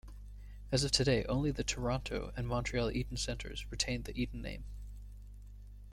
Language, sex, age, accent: English, male, 19-29, United States English